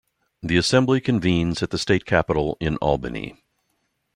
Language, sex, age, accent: English, male, 60-69, United States English